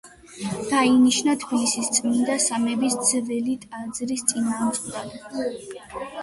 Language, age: Georgian, under 19